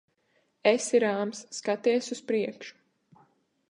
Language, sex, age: Latvian, female, 19-29